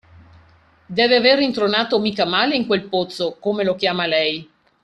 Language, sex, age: Italian, female, 50-59